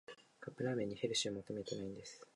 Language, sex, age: Japanese, male, 19-29